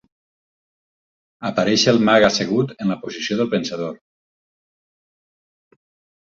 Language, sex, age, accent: Catalan, male, 50-59, valencià